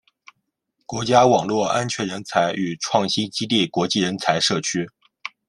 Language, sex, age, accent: Chinese, male, 19-29, 出生地：江苏省